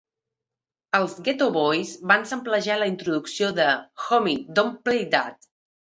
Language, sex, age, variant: Catalan, female, 40-49, Central